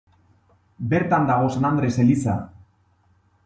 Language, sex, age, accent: Basque, male, 30-39, Erdialdekoa edo Nafarra (Gipuzkoa, Nafarroa)